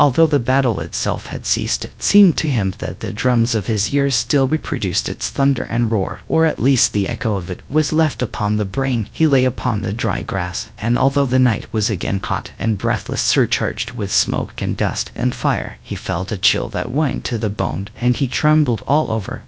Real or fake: fake